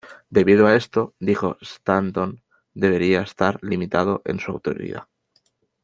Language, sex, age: Spanish, male, 19-29